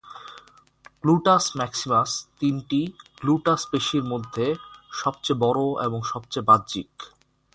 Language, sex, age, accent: Bengali, male, 19-29, Bengali